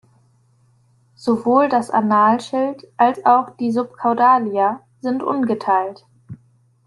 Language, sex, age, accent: German, female, 19-29, Deutschland Deutsch